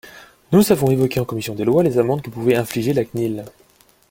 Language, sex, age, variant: French, male, 19-29, Français de métropole